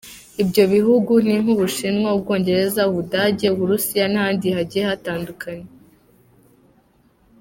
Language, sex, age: Kinyarwanda, female, under 19